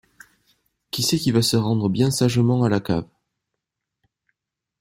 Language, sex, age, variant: French, male, 30-39, Français de métropole